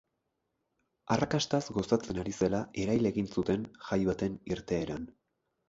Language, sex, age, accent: Basque, male, 19-29, Erdialdekoa edo Nafarra (Gipuzkoa, Nafarroa)